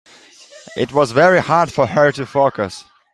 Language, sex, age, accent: English, male, 19-29, United States English